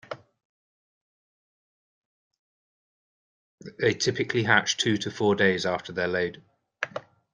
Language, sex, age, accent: English, male, 30-39, England English